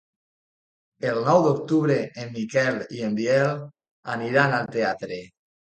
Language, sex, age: Catalan, male, 19-29